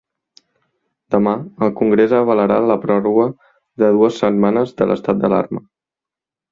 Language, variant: Catalan, Central